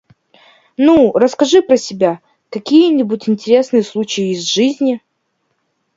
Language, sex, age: Russian, female, 19-29